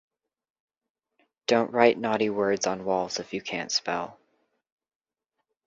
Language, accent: English, United States English